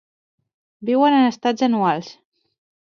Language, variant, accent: Catalan, Central, central